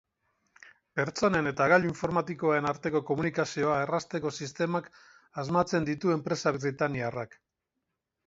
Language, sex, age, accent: Basque, male, 60-69, Mendebalekoa (Araba, Bizkaia, Gipuzkoako mendebaleko herri batzuk)